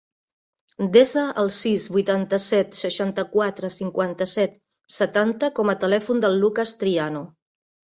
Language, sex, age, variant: Catalan, female, 50-59, Central